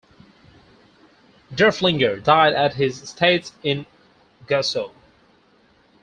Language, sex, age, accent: English, male, 19-29, England English